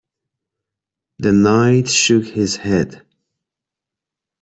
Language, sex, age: English, male, 30-39